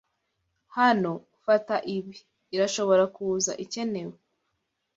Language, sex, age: Kinyarwanda, female, 19-29